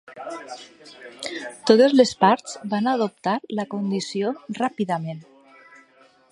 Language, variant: Catalan, Valencià meridional